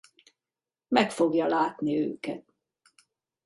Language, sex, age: Hungarian, female, 50-59